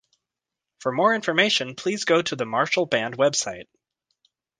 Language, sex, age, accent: English, male, 30-39, United States English